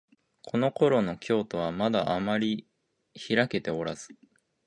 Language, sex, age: Japanese, male, 19-29